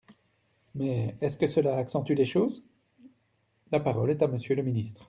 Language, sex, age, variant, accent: French, male, 30-39, Français d'Europe, Français de Belgique